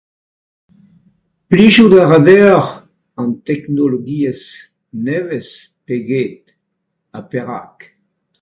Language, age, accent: Breton, 70-79, Leoneg